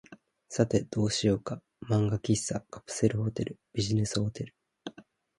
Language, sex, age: Japanese, male, 19-29